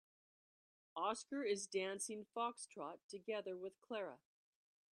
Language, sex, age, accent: English, female, 60-69, United States English